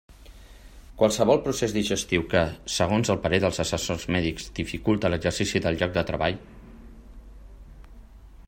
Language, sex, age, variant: Catalan, male, 40-49, Central